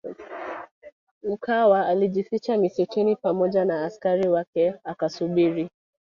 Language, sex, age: Swahili, female, 19-29